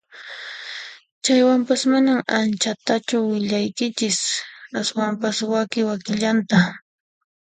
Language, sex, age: Puno Quechua, female, 19-29